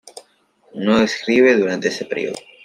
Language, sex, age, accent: Spanish, male, under 19, Andino-Pacífico: Colombia, Perú, Ecuador, oeste de Bolivia y Venezuela andina